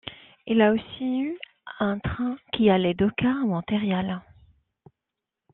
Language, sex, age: French, female, 30-39